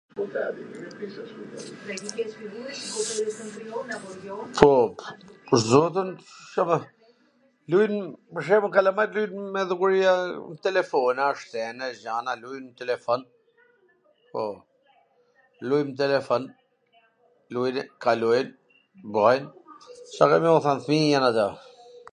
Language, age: Gheg Albanian, 40-49